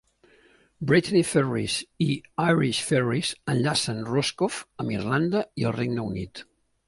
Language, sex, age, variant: Catalan, male, 60-69, Central